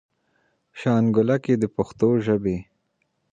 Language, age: Pashto, 19-29